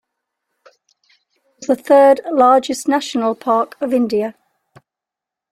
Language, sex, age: English, female, 40-49